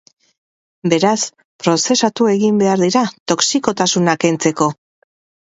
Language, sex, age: Basque, female, 30-39